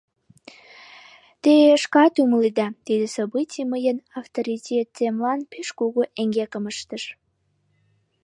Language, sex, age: Mari, female, under 19